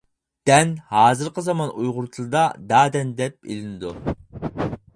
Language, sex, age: Uyghur, male, 19-29